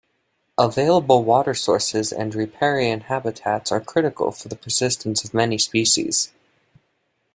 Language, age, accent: English, under 19, United States English